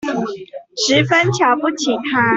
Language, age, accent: Chinese, 19-29, 出生地：臺北市